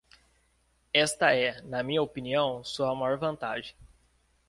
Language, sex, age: Portuguese, male, 19-29